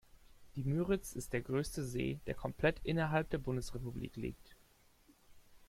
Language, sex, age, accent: German, male, 30-39, Deutschland Deutsch